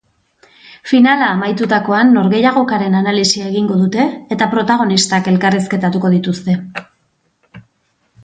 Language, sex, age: Basque, female, 40-49